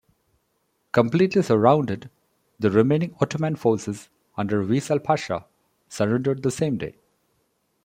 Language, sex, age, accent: English, male, 40-49, India and South Asia (India, Pakistan, Sri Lanka)